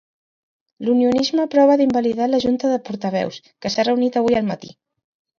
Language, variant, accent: Catalan, Central, central